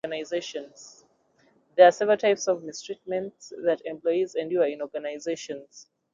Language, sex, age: English, female, 30-39